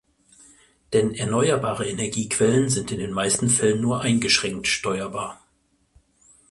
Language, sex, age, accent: German, male, 40-49, Deutschland Deutsch